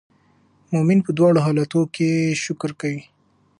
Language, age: Pashto, 19-29